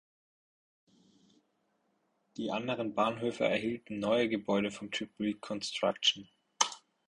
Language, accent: German, Deutschland Deutsch